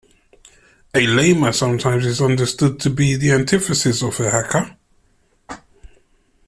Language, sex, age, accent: English, male, 30-39, England English